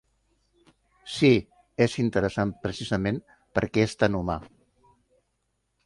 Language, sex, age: Catalan, male, 70-79